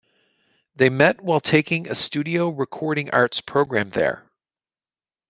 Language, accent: English, Canadian English